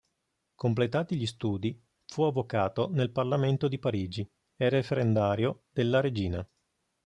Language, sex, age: Italian, male, 50-59